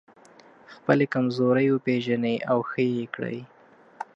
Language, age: Pashto, 19-29